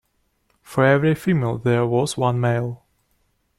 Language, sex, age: English, male, 19-29